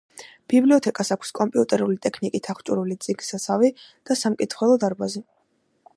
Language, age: Georgian, under 19